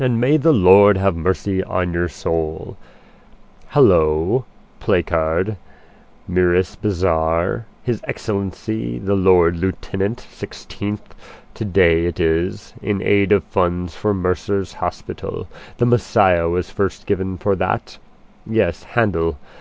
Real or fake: real